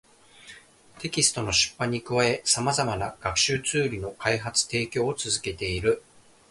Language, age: Japanese, 40-49